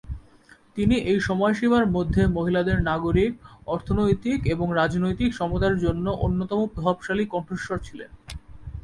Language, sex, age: Bengali, male, 19-29